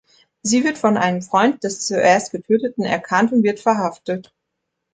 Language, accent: German, Deutschland Deutsch